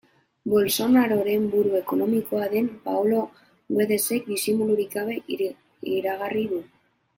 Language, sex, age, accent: Basque, female, 19-29, Mendebalekoa (Araba, Bizkaia, Gipuzkoako mendebaleko herri batzuk)